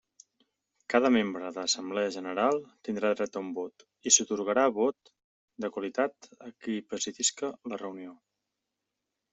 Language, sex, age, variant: Catalan, male, 19-29, Central